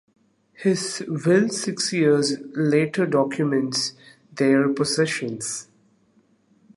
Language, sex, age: English, male, 30-39